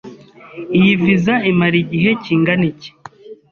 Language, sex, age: Kinyarwanda, male, 30-39